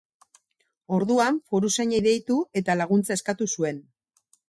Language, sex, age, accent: Basque, female, 40-49, Mendebalekoa (Araba, Bizkaia, Gipuzkoako mendebaleko herri batzuk)